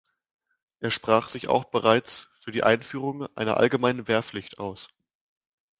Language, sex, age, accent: German, male, 19-29, Deutschland Deutsch